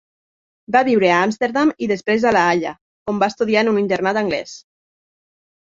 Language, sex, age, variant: Catalan, female, 19-29, Nord-Occidental